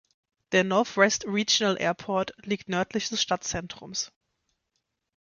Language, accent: German, Deutschland Deutsch